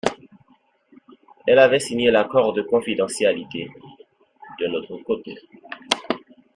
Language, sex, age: French, male, 19-29